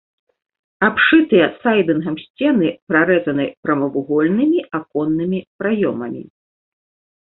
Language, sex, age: Belarusian, female, 40-49